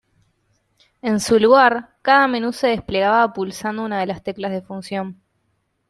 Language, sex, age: Spanish, female, 19-29